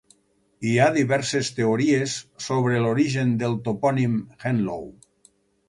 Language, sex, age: Catalan, male, 60-69